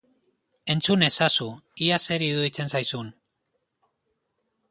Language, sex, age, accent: Basque, male, 40-49, Mendebalekoa (Araba, Bizkaia, Gipuzkoako mendebaleko herri batzuk)